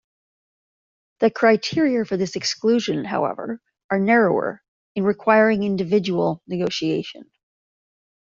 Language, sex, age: English, female, 50-59